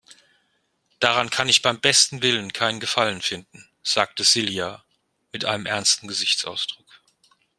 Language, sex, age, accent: German, male, 50-59, Deutschland Deutsch